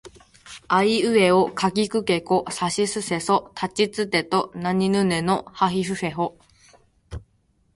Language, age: Japanese, 19-29